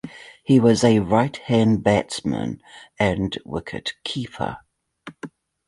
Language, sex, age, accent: English, female, 50-59, New Zealand English